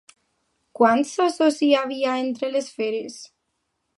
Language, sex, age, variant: Catalan, female, under 19, Alacantí